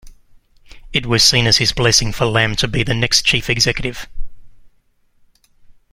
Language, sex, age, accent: English, male, 50-59, Australian English